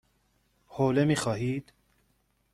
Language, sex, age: Persian, male, 19-29